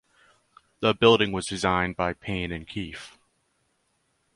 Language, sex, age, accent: English, male, 19-29, United States English